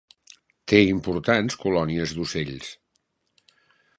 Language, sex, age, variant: Catalan, male, 60-69, Central